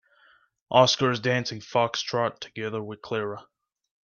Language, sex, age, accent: English, male, 19-29, United States English